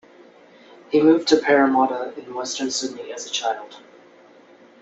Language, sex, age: English, male, 19-29